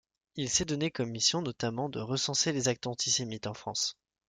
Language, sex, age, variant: French, male, 19-29, Français de métropole